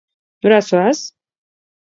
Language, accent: Basque, Mendebalekoa (Araba, Bizkaia, Gipuzkoako mendebaleko herri batzuk)